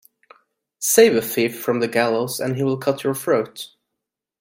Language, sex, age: English, male, 19-29